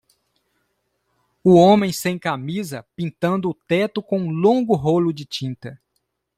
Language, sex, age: Portuguese, male, 40-49